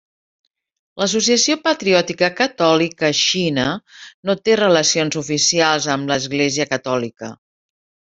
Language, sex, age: Catalan, female, 50-59